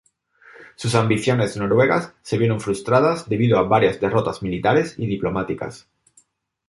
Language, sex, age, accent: Spanish, male, 40-49, España: Sur peninsular (Andalucia, Extremadura, Murcia)